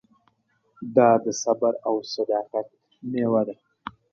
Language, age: Pashto, 19-29